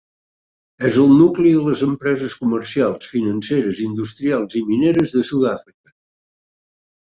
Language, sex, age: Catalan, male, 60-69